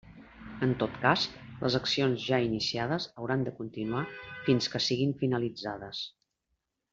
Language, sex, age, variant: Catalan, female, 40-49, Central